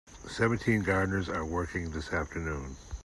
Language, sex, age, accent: English, male, 60-69, United States English